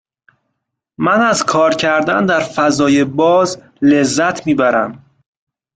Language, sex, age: Persian, male, 19-29